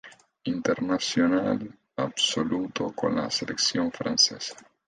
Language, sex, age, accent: Spanish, male, 19-29, Caribe: Cuba, Venezuela, Puerto Rico, República Dominicana, Panamá, Colombia caribeña, México caribeño, Costa del golfo de México